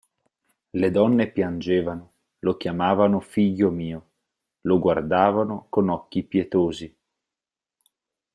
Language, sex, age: Italian, male, 19-29